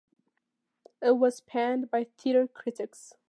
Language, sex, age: English, female, under 19